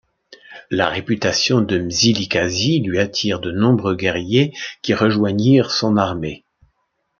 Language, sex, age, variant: French, male, 60-69, Français de métropole